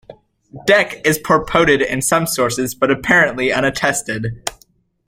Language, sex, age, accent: English, male, under 19, United States English